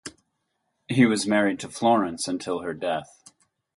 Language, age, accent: English, 30-39, United States English